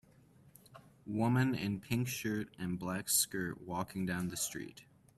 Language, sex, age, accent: English, male, 19-29, Canadian English